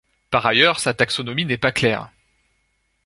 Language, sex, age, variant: French, male, 30-39, Français de métropole